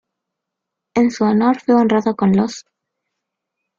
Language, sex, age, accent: Spanish, female, under 19, México